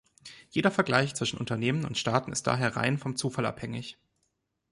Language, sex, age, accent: German, male, 30-39, Deutschland Deutsch